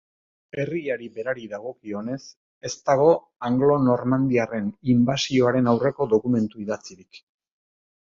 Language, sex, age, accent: Basque, male, 60-69, Erdialdekoa edo Nafarra (Gipuzkoa, Nafarroa)